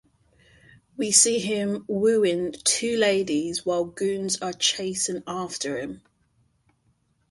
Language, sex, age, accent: English, female, 30-39, England English